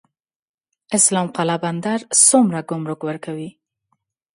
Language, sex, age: Pashto, female, 30-39